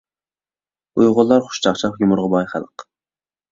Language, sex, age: Uyghur, male, 19-29